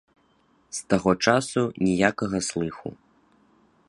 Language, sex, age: Belarusian, male, 19-29